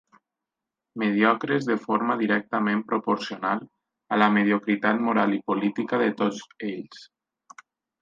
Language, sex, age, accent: Catalan, male, 19-29, valencià